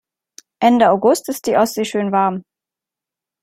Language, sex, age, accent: German, female, 19-29, Deutschland Deutsch